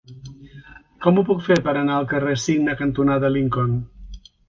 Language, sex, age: Catalan, male, 60-69